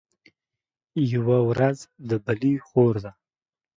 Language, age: Pashto, 19-29